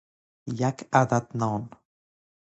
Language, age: Persian, 19-29